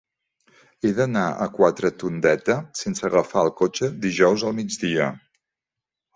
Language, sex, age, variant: Catalan, male, 60-69, Central